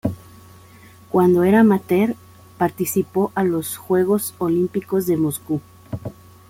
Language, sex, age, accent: Spanish, female, 30-39, México